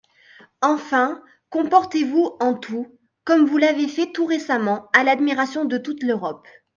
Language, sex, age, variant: French, male, 30-39, Français de métropole